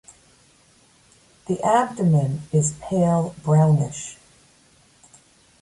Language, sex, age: English, female, 60-69